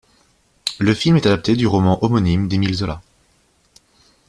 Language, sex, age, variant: French, male, 19-29, Français de métropole